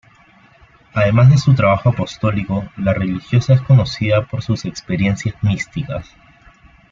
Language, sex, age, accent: Spanish, male, 19-29, Andino-Pacífico: Colombia, Perú, Ecuador, oeste de Bolivia y Venezuela andina